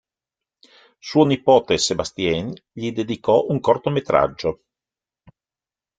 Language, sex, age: Italian, male, 60-69